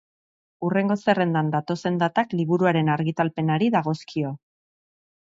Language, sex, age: Basque, female, 40-49